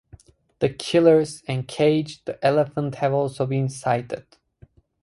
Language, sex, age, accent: English, male, 19-29, United States English